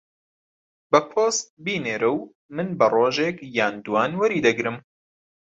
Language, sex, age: Central Kurdish, male, 19-29